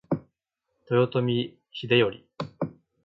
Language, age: Japanese, 19-29